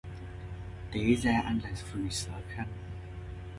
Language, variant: Vietnamese, Sài Gòn